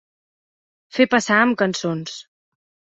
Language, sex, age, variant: Catalan, female, 19-29, Central